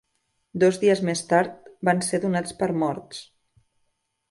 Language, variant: Catalan, Central